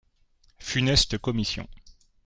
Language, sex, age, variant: French, male, 40-49, Français de métropole